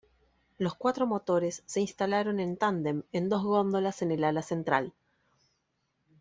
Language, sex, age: Spanish, female, 30-39